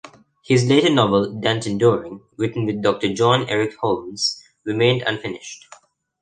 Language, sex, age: English, male, under 19